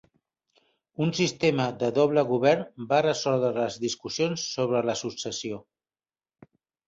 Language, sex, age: Catalan, male, 40-49